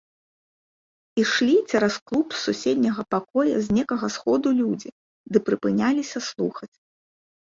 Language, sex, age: Belarusian, female, 30-39